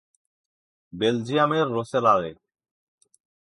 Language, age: Bengali, 30-39